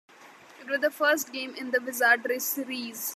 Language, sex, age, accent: English, female, 19-29, India and South Asia (India, Pakistan, Sri Lanka)